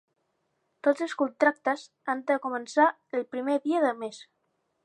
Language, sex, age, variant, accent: Catalan, male, under 19, Central, central